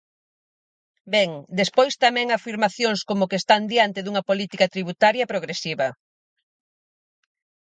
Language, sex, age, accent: Galician, female, 40-49, Atlántico (seseo e gheada)